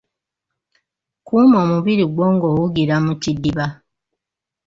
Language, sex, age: Ganda, female, 60-69